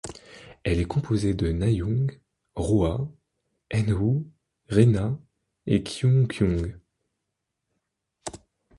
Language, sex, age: French, male, 19-29